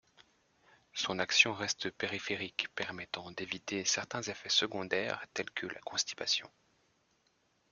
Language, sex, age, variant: French, male, 30-39, Français de métropole